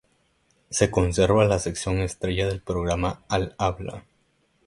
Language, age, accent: Spanish, 19-29, México